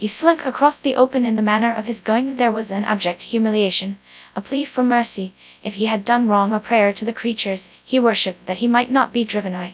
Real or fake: fake